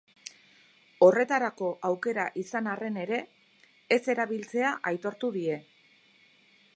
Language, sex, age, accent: Basque, female, 50-59, Erdialdekoa edo Nafarra (Gipuzkoa, Nafarroa)